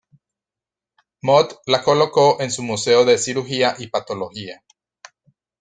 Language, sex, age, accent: Spanish, male, 40-49, Andino-Pacífico: Colombia, Perú, Ecuador, oeste de Bolivia y Venezuela andina